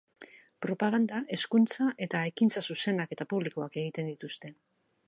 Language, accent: Basque, Mendebalekoa (Araba, Bizkaia, Gipuzkoako mendebaleko herri batzuk)